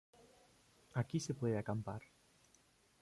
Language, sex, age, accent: Spanish, male, 19-29, Rioplatense: Argentina, Uruguay, este de Bolivia, Paraguay